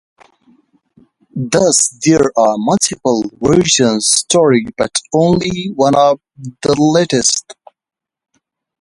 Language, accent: English, United States English; India and South Asia (India, Pakistan, Sri Lanka)